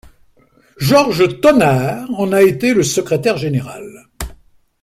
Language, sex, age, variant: French, male, 70-79, Français de métropole